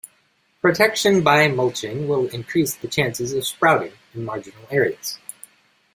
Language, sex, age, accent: English, male, 19-29, United States English